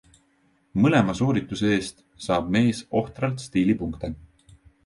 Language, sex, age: Estonian, male, 19-29